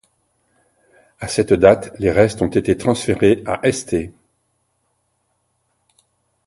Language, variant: French, Français de métropole